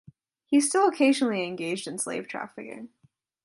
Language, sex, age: English, female, under 19